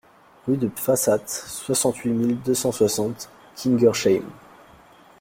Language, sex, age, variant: French, male, 19-29, Français de métropole